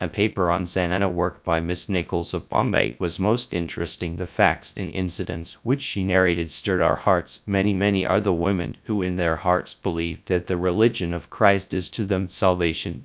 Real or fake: fake